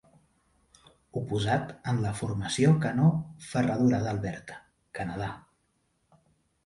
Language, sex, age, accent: Catalan, male, 30-39, central; nord-occidental; septentrional